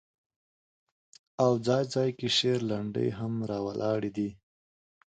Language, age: Pashto, 19-29